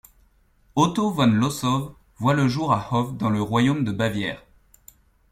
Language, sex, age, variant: French, male, 19-29, Français de métropole